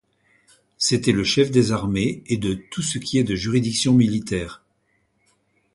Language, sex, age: French, male, 60-69